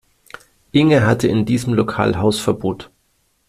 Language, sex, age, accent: German, male, 40-49, Deutschland Deutsch